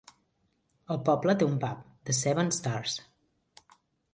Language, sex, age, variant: Catalan, female, 40-49, Central